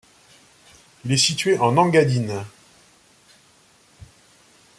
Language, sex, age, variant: French, male, 50-59, Français de métropole